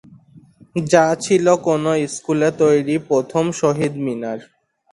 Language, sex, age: Bengali, male, 19-29